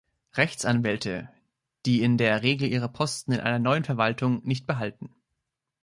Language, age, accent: German, 19-29, Deutschland Deutsch